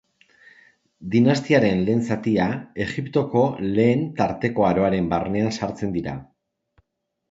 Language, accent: Basque, Erdialdekoa edo Nafarra (Gipuzkoa, Nafarroa)